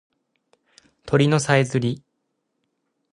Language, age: Japanese, 19-29